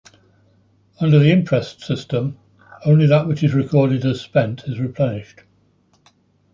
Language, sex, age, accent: English, male, 60-69, England English